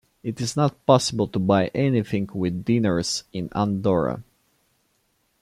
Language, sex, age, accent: English, male, 19-29, England English